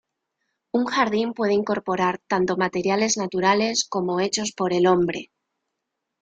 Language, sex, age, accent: Spanish, female, 19-29, España: Centro-Sur peninsular (Madrid, Toledo, Castilla-La Mancha)